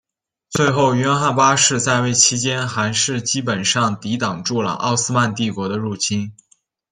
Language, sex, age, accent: Chinese, male, 19-29, 出生地：山西省